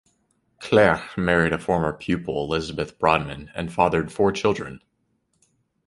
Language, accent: English, United States English